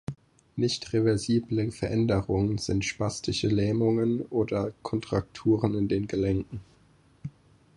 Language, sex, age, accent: German, male, 19-29, Deutschland Deutsch